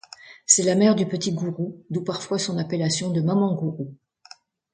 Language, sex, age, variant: French, female, 60-69, Français de métropole